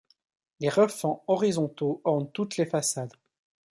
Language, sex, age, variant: French, male, 50-59, Français de métropole